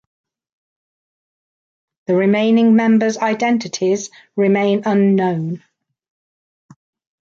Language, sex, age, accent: English, female, 50-59, England English